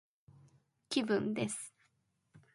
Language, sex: English, female